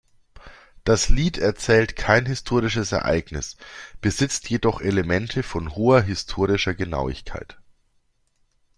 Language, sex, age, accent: German, male, 40-49, Deutschland Deutsch